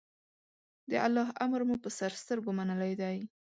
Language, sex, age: Pashto, female, 19-29